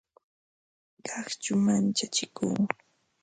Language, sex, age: Ambo-Pasco Quechua, female, 19-29